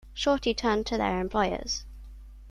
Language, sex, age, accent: English, female, under 19, England English